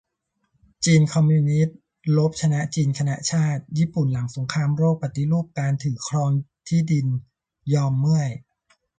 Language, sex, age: Thai, male, 40-49